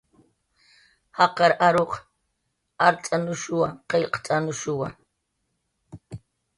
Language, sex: Jaqaru, female